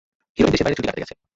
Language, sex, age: Bengali, male, 19-29